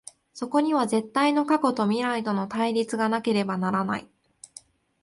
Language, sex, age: Japanese, female, 19-29